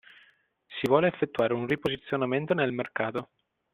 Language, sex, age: Italian, male, 19-29